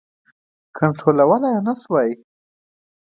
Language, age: Pashto, 19-29